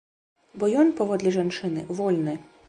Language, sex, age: Belarusian, female, 19-29